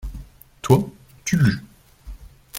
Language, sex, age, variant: French, male, 19-29, Français de métropole